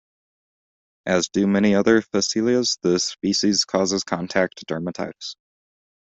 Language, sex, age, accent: English, male, 19-29, United States English